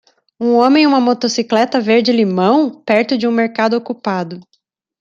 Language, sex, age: Portuguese, female, 30-39